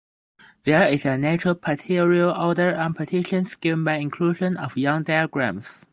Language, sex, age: English, male, 19-29